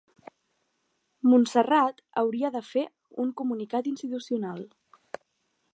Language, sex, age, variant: Catalan, male, 19-29, Central